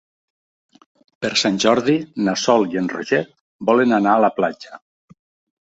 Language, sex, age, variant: Catalan, male, 50-59, Nord-Occidental